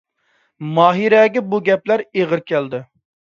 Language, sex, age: Uyghur, male, 30-39